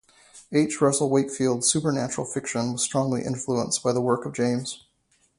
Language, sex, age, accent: English, male, 30-39, United States English